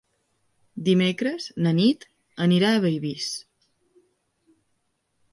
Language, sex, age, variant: Catalan, female, 19-29, Balear